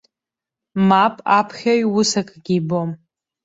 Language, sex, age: Abkhazian, female, under 19